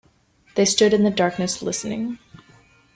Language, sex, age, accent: English, female, 30-39, United States English